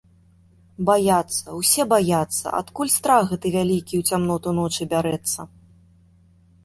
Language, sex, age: Belarusian, female, 30-39